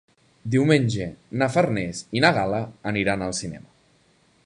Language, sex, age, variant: Catalan, male, 19-29, Nord-Occidental